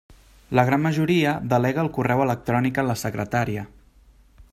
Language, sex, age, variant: Catalan, male, 30-39, Central